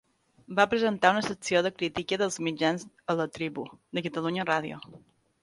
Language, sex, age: Catalan, male, under 19